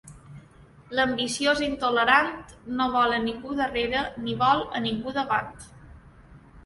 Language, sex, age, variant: Catalan, female, 19-29, Balear